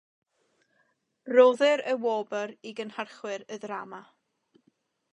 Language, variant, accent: Welsh, South-Western Welsh, Y Deyrnas Unedig Cymraeg